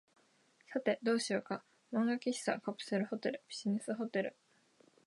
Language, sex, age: Japanese, female, 19-29